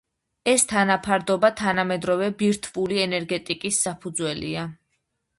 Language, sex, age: Georgian, female, 30-39